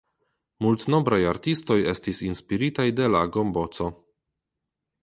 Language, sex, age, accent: Esperanto, male, 30-39, Internacia